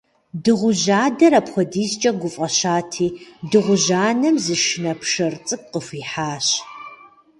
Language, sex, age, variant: Kabardian, female, 50-59, Адыгэбзэ (Къэбэрдей, Кирил, псоми зэдай)